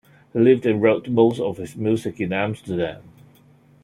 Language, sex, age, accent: English, male, 30-39, Hong Kong English